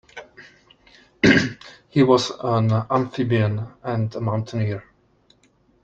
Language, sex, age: English, male, 30-39